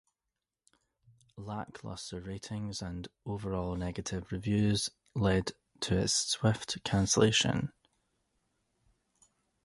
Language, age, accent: English, 30-39, Scottish English